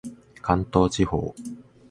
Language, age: Japanese, 19-29